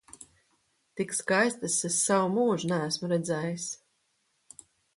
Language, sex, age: Latvian, female, 30-39